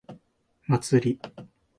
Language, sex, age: Japanese, male, 40-49